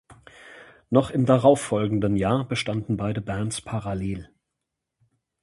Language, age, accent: German, 40-49, Deutschland Deutsch